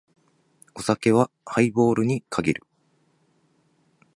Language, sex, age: Japanese, male, 30-39